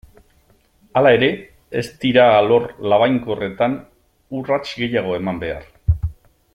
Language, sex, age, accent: Basque, male, 50-59, Mendebalekoa (Araba, Bizkaia, Gipuzkoako mendebaleko herri batzuk)